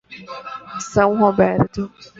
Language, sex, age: Portuguese, female, 19-29